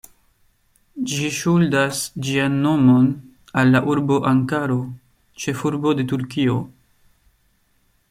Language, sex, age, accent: Esperanto, male, 19-29, Internacia